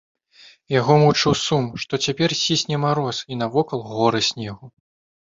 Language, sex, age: Belarusian, male, under 19